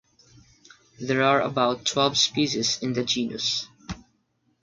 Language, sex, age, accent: English, male, 19-29, United States English; Filipino